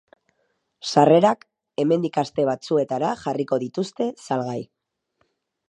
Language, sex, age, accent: Basque, female, 30-39, Mendebalekoa (Araba, Bizkaia, Gipuzkoako mendebaleko herri batzuk)